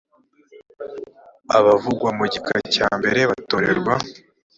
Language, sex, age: Kinyarwanda, male, 19-29